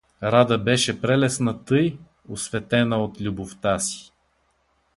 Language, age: Bulgarian, 60-69